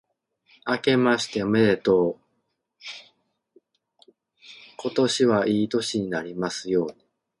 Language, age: Japanese, 40-49